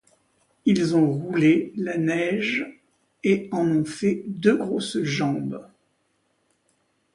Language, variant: French, Français de métropole